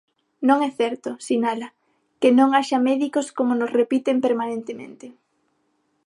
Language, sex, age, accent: Galician, female, under 19, Normativo (estándar); Neofalante